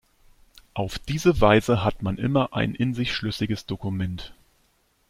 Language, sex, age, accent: German, male, 30-39, Deutschland Deutsch